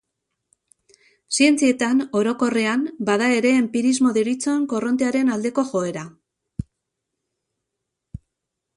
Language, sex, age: Basque, female, 50-59